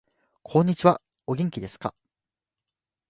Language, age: Japanese, 19-29